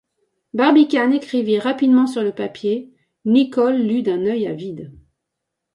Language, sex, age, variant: French, female, 40-49, Français de métropole